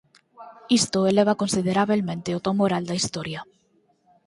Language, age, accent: Galician, 19-29, Normativo (estándar)